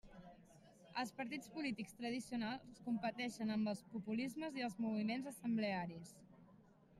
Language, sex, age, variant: Catalan, female, 19-29, Central